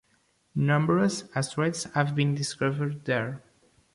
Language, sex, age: English, male, 19-29